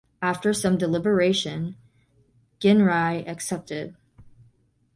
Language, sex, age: English, female, under 19